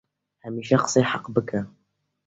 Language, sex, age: Central Kurdish, female, under 19